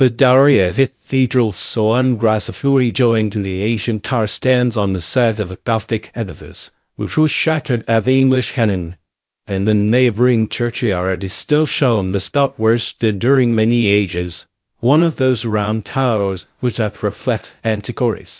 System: TTS, VITS